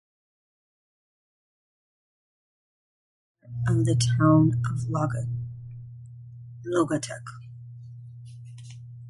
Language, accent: English, United States English